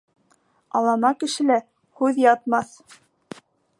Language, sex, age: Bashkir, female, 19-29